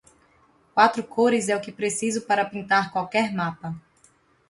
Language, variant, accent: Portuguese, Portuguese (Brasil), Nordestino